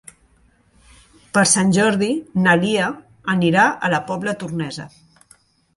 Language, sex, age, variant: Catalan, female, 40-49, Central